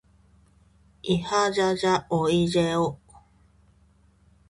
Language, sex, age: Japanese, female, 40-49